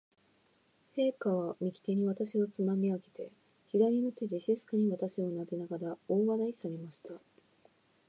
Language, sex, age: Japanese, female, 19-29